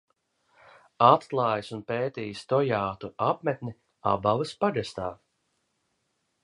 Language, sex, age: Latvian, male, 30-39